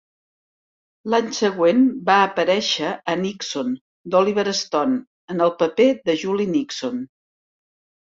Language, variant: Catalan, Central